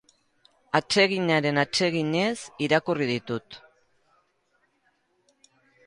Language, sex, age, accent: Basque, female, 60-69, Erdialdekoa edo Nafarra (Gipuzkoa, Nafarroa)